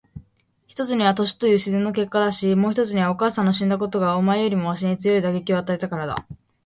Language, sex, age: Japanese, female, under 19